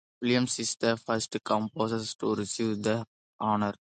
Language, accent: English, India and South Asia (India, Pakistan, Sri Lanka)